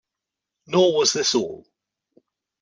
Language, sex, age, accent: English, male, 40-49, England English